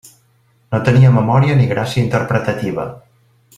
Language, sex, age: Catalan, male, 50-59